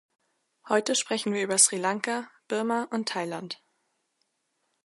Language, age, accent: German, under 19, Deutschland Deutsch